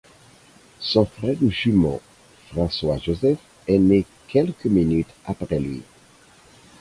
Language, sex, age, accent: French, male, 40-49, Français d’Haïti